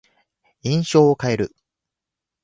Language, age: Japanese, 19-29